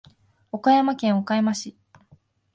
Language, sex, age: Japanese, female, 19-29